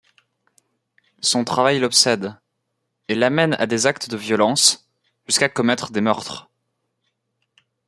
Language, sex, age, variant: French, male, 19-29, Français de métropole